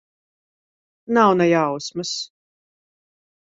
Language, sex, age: Latvian, female, 19-29